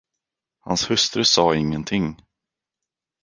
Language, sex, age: Swedish, male, 19-29